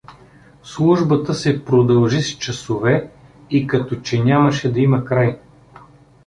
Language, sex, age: Bulgarian, male, 40-49